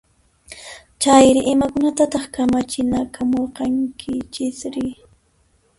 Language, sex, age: Puno Quechua, female, 19-29